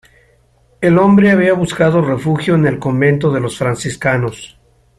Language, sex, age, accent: Spanish, male, 70-79, México